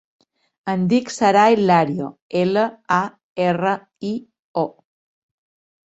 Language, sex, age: Catalan, female, 50-59